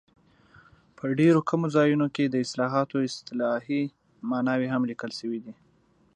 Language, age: Pashto, 19-29